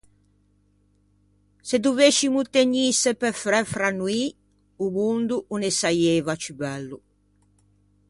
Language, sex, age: Ligurian, female, 60-69